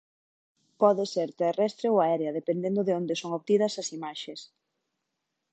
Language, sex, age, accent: Galician, female, 30-39, Normativo (estándar)